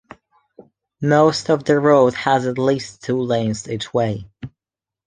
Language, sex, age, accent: English, male, 19-29, Welsh English